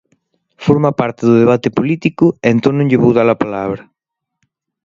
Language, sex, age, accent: Galician, male, 30-39, Normativo (estándar)